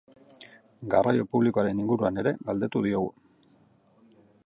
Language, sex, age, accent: Basque, male, 40-49, Mendebalekoa (Araba, Bizkaia, Gipuzkoako mendebaleko herri batzuk)